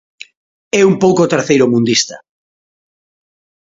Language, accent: Galician, Normativo (estándar)